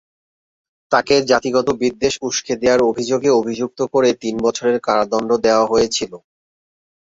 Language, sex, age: Bengali, male, 30-39